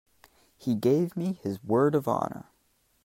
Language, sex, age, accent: English, male, under 19, United States English